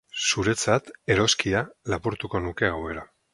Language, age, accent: Basque, 40-49, Mendebalekoa (Araba, Bizkaia, Gipuzkoako mendebaleko herri batzuk)